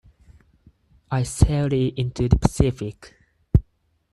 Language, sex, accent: English, male, United States English